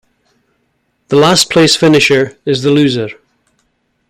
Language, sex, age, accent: English, male, 60-69, Scottish English